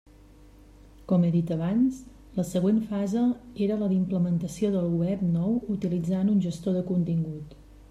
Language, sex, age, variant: Catalan, female, 40-49, Central